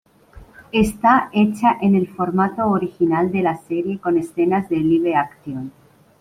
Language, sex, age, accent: Spanish, female, 50-59, España: Centro-Sur peninsular (Madrid, Toledo, Castilla-La Mancha)